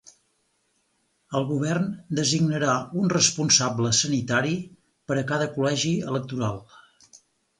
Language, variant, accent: Catalan, Central, central; Empordanès